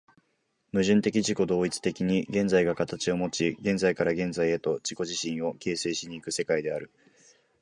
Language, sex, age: Japanese, male, 19-29